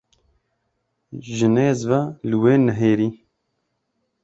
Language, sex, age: Kurdish, male, 19-29